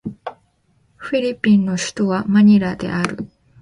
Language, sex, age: Japanese, female, 19-29